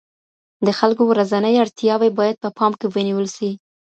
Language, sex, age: Pashto, female, under 19